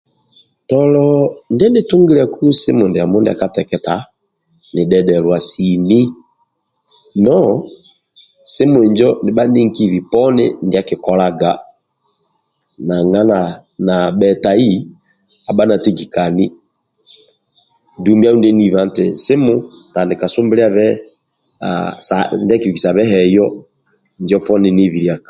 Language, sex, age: Amba (Uganda), male, 50-59